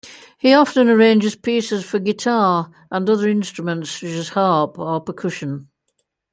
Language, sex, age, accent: English, female, 60-69, England English